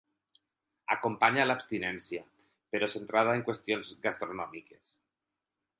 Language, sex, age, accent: Catalan, male, 40-49, valencià